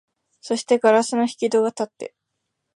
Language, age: Japanese, 19-29